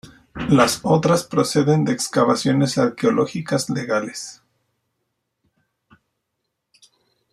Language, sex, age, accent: Spanish, male, 40-49, México